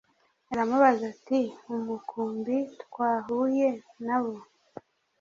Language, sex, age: Kinyarwanda, female, 30-39